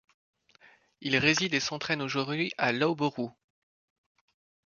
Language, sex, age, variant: French, male, 30-39, Français de métropole